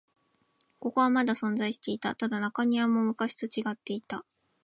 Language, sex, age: Japanese, female, 19-29